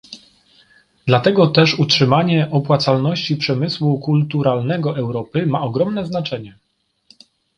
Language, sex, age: Polish, male, 30-39